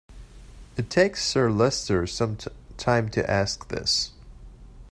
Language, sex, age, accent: English, male, 30-39, United States English